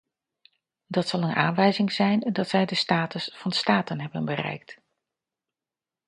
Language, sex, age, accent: Dutch, female, 50-59, Nederlands Nederlands